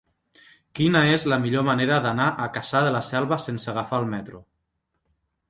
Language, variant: Catalan, Nord-Occidental